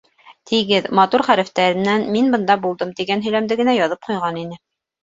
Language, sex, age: Bashkir, female, 40-49